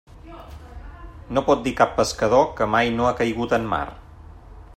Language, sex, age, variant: Catalan, male, 40-49, Central